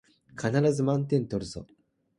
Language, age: Japanese, 19-29